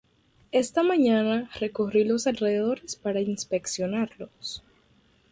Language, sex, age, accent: Spanish, female, under 19, Caribe: Cuba, Venezuela, Puerto Rico, República Dominicana, Panamá, Colombia caribeña, México caribeño, Costa del golfo de México